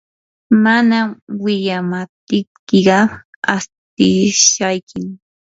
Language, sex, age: Yanahuanca Pasco Quechua, female, 19-29